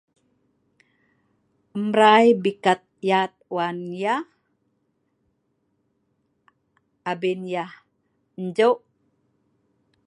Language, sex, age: Sa'ban, female, 50-59